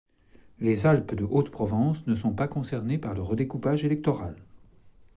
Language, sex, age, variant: French, male, 40-49, Français de métropole